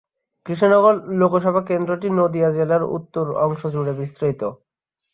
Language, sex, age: Bengali, male, 19-29